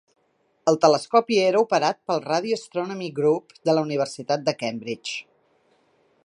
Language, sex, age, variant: Catalan, female, 50-59, Central